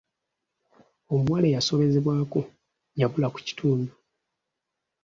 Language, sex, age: Ganda, male, 30-39